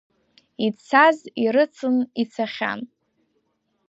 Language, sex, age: Abkhazian, female, under 19